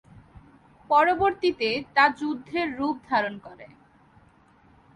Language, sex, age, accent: Bengali, female, 19-29, শুদ্ধ বাংলা